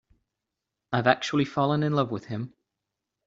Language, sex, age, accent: English, male, 30-39, United States English